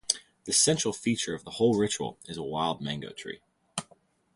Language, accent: English, United States English